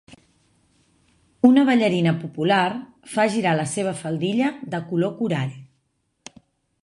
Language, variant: Catalan, Septentrional